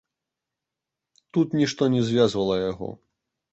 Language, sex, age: Belarusian, male, 19-29